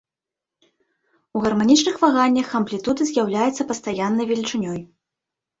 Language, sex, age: Belarusian, female, 19-29